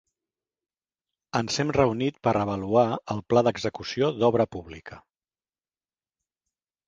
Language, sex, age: Catalan, male, 50-59